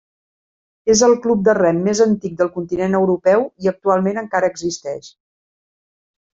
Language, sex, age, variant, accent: Catalan, female, 50-59, Central, central